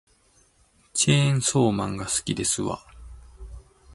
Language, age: Japanese, 50-59